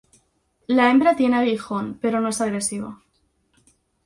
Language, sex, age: Spanish, female, under 19